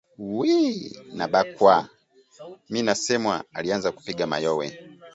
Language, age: Swahili, 30-39